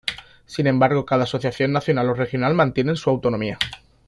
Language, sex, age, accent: Spanish, male, 19-29, España: Sur peninsular (Andalucia, Extremadura, Murcia)